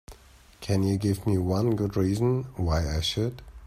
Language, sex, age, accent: English, male, 30-39, England English